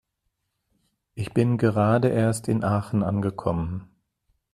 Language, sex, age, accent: German, male, 50-59, Deutschland Deutsch